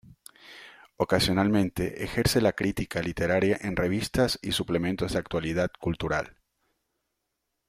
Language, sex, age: Spanish, male, 40-49